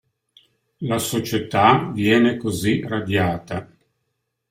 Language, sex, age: Italian, male, 60-69